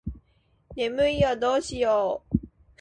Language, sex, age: Japanese, female, 19-29